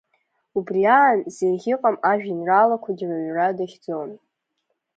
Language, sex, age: Abkhazian, female, under 19